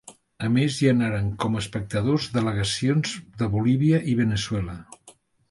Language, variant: Catalan, Central